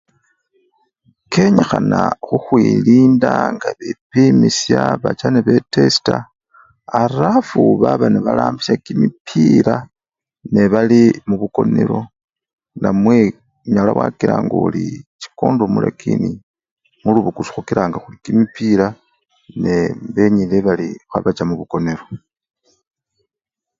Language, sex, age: Luyia, male, 40-49